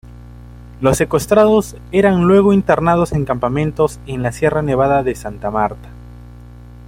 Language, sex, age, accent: Spanish, male, 19-29, Andino-Pacífico: Colombia, Perú, Ecuador, oeste de Bolivia y Venezuela andina